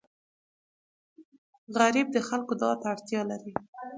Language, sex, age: Pashto, female, 19-29